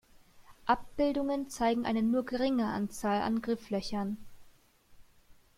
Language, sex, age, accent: German, female, 19-29, Deutschland Deutsch